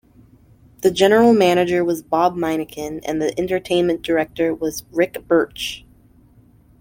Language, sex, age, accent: English, female, 19-29, United States English